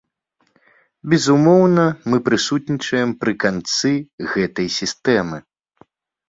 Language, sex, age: Belarusian, male, 19-29